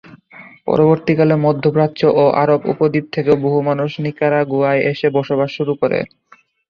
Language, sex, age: Bengali, male, under 19